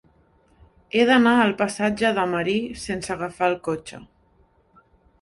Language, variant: Catalan, Central